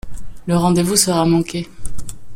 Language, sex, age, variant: French, male, 19-29, Français de métropole